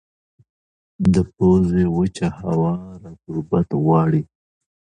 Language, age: Pashto, 40-49